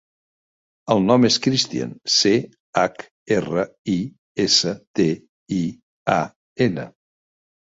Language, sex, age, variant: Catalan, male, 60-69, Central